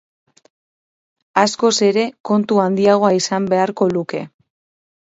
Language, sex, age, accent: Basque, female, 30-39, Mendebalekoa (Araba, Bizkaia, Gipuzkoako mendebaleko herri batzuk)